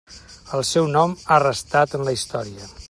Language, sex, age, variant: Catalan, male, 50-59, Central